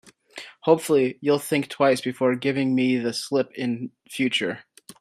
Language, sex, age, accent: English, male, 19-29, United States English